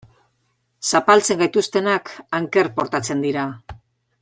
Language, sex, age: Basque, female, 60-69